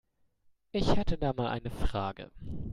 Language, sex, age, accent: German, male, 19-29, Deutschland Deutsch